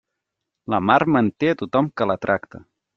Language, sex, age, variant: Catalan, male, 30-39, Central